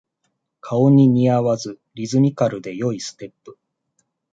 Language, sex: Japanese, male